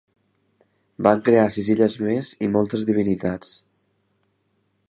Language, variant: Catalan, Central